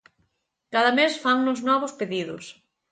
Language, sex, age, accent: Galician, female, 19-29, Atlántico (seseo e gheada)